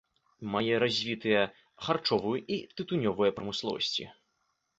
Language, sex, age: Belarusian, male, 19-29